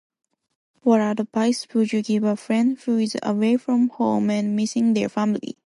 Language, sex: English, female